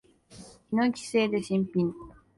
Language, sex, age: Japanese, female, 19-29